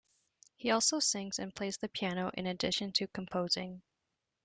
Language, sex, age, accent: English, female, 19-29, Canadian English